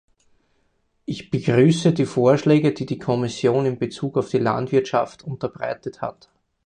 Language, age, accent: German, 30-39, Österreichisches Deutsch